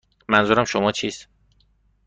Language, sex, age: Persian, male, 19-29